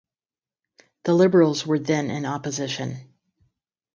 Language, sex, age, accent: English, female, 50-59, United States English; Midwestern